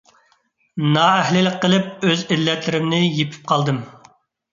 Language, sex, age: Uyghur, male, 30-39